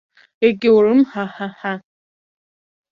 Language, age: Abkhazian, under 19